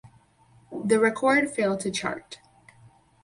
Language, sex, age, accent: English, female, under 19, United States English